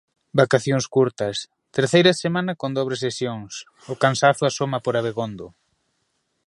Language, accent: Galician, Oriental (común en zona oriental)